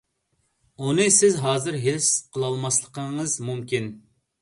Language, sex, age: Uyghur, male, 30-39